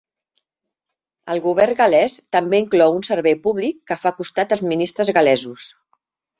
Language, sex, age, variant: Catalan, female, 50-59, Central